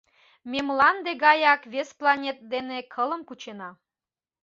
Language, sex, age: Mari, female, 40-49